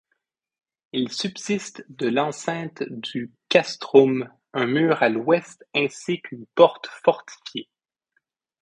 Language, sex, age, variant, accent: French, male, 30-39, Français d'Amérique du Nord, Français du Canada